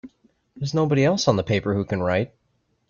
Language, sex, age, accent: English, male, 19-29, United States English